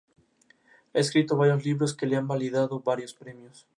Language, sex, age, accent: Spanish, male, 19-29, México